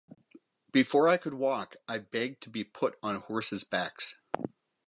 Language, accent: English, United States English